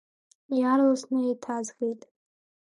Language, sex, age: Abkhazian, female, under 19